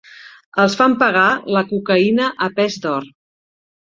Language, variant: Catalan, Central